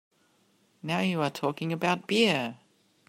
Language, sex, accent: English, female, Australian English